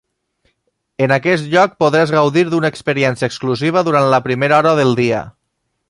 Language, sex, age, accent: Catalan, male, 30-39, valencià